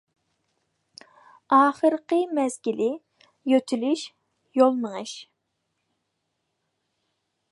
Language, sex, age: Uyghur, female, under 19